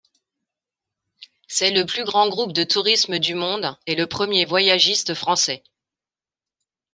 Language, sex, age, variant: French, female, 40-49, Français de métropole